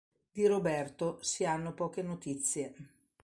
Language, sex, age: Italian, female, 60-69